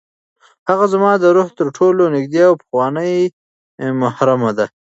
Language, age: Pashto, 19-29